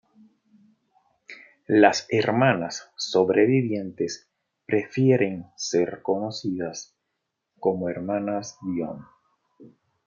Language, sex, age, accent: Spanish, male, 40-49, Caribe: Cuba, Venezuela, Puerto Rico, República Dominicana, Panamá, Colombia caribeña, México caribeño, Costa del golfo de México